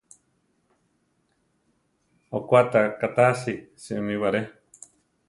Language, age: Central Tarahumara, 30-39